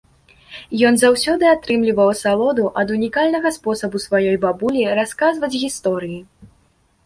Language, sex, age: Belarusian, female, under 19